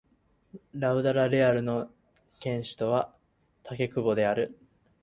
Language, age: Japanese, under 19